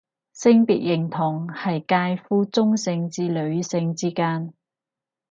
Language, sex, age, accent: Cantonese, female, 30-39, 广州音